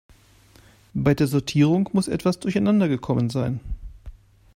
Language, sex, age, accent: German, male, 40-49, Deutschland Deutsch